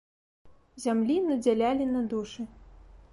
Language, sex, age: Belarusian, female, 19-29